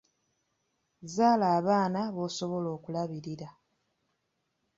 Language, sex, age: Ganda, female, 19-29